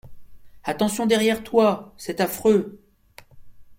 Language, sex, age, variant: French, male, 50-59, Français de métropole